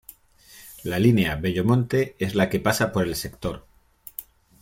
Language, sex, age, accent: Spanish, male, 50-59, España: Centro-Sur peninsular (Madrid, Toledo, Castilla-La Mancha)